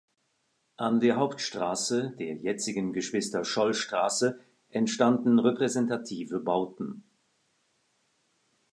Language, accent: German, Schweizerdeutsch